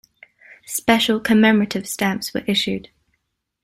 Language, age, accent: English, 19-29, New Zealand English